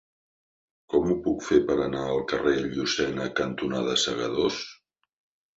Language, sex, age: Catalan, male, 50-59